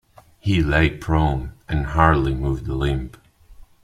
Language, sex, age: English, male, 19-29